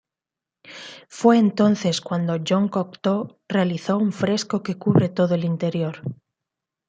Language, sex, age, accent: Spanish, female, 30-39, España: Centro-Sur peninsular (Madrid, Toledo, Castilla-La Mancha)